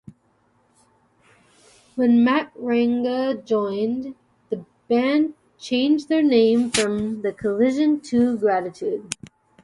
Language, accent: English, United States English